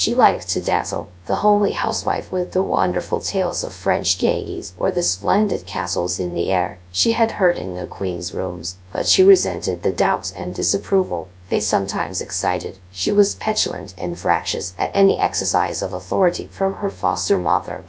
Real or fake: fake